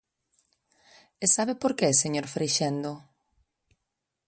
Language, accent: Galician, Normativo (estándar)